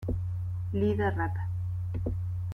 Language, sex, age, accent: Spanish, female, 40-49, Rioplatense: Argentina, Uruguay, este de Bolivia, Paraguay